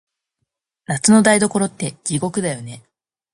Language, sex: Japanese, female